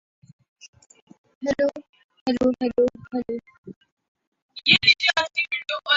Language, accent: English, India and South Asia (India, Pakistan, Sri Lanka)